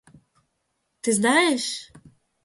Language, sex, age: Russian, female, under 19